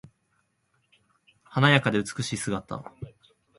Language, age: Japanese, 19-29